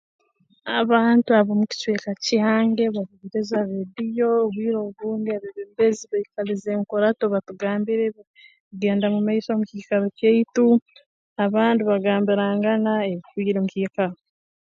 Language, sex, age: Tooro, female, 19-29